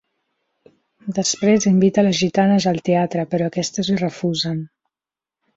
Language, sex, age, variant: Catalan, female, 30-39, Central